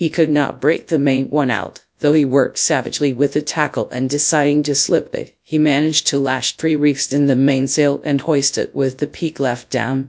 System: TTS, GradTTS